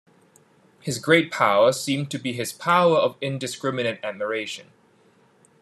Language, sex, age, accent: English, male, 30-39, Hong Kong English